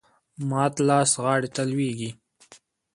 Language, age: Pashto, 19-29